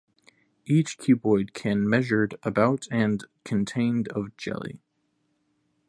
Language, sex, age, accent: English, male, under 19, United States English